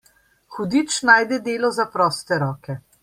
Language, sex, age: Slovenian, female, 50-59